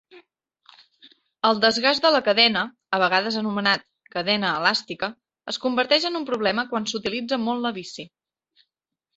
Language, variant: Catalan, Central